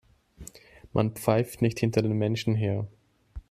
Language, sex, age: German, male, 30-39